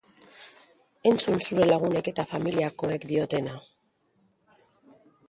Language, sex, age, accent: Basque, female, 50-59, Mendebalekoa (Araba, Bizkaia, Gipuzkoako mendebaleko herri batzuk)